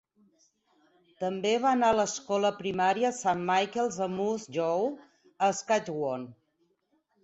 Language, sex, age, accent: Catalan, female, 40-49, gironí